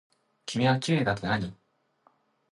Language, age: Japanese, 19-29